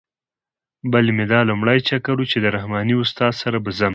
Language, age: Pashto, 19-29